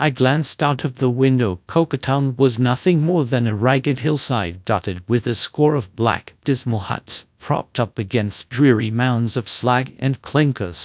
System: TTS, GradTTS